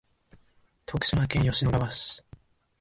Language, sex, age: Japanese, male, 19-29